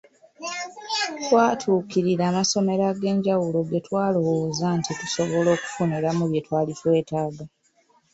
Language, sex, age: Ganda, female, 19-29